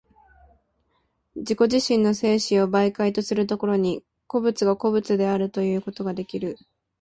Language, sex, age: Japanese, female, 19-29